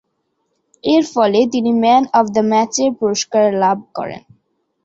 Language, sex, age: Bengali, female, under 19